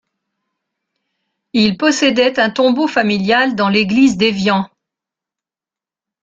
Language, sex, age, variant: French, female, 60-69, Français de métropole